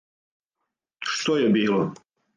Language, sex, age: Serbian, male, 50-59